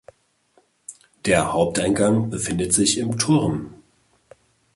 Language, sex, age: German, male, 40-49